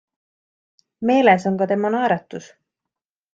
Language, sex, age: Estonian, female, 19-29